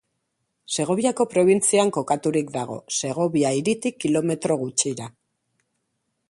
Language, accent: Basque, Mendebalekoa (Araba, Bizkaia, Gipuzkoako mendebaleko herri batzuk)